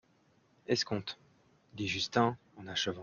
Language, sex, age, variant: French, male, 19-29, Français de métropole